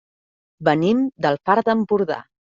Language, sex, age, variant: Catalan, female, 40-49, Central